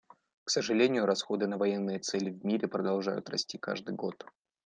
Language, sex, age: Russian, male, 19-29